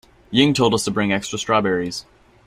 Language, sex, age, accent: English, male, 19-29, United States English